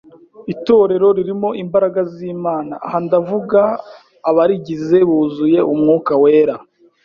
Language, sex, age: Kinyarwanda, female, 19-29